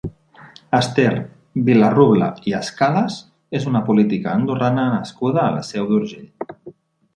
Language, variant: Catalan, Central